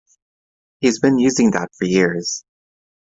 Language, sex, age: English, male, 19-29